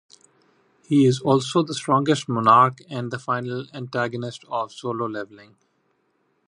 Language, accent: English, India and South Asia (India, Pakistan, Sri Lanka)